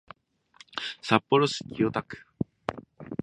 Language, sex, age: Japanese, male, 19-29